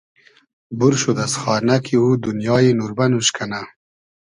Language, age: Hazaragi, 30-39